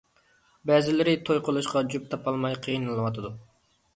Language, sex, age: Uyghur, male, 19-29